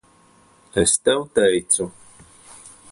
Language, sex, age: Latvian, male, 40-49